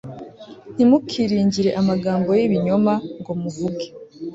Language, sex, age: Kinyarwanda, female, 19-29